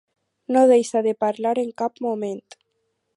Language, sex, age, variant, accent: Catalan, female, under 19, Alacantí, valencià